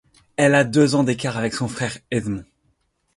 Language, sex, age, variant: French, male, under 19, Français de métropole